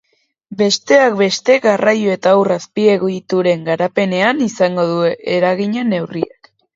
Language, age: Basque, 50-59